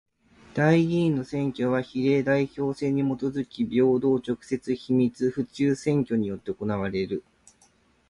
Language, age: Japanese, 30-39